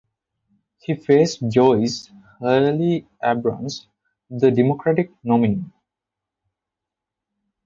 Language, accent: English, India and South Asia (India, Pakistan, Sri Lanka)